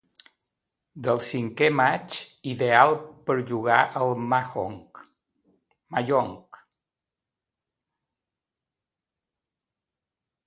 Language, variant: Catalan, Balear